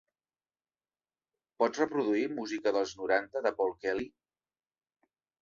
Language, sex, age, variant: Catalan, male, 40-49, Central